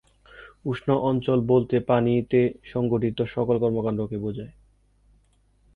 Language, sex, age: Bengali, male, 19-29